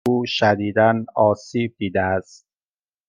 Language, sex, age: Persian, male, 40-49